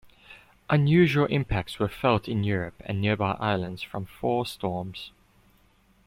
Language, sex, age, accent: English, male, 19-29, Southern African (South Africa, Zimbabwe, Namibia)